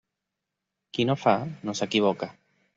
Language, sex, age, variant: Catalan, male, 30-39, Central